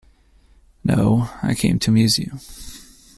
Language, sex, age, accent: English, male, 19-29, United States English